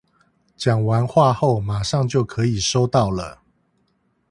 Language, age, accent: Chinese, 50-59, 出生地：臺北市